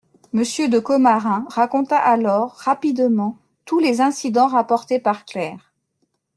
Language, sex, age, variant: French, female, 30-39, Français de métropole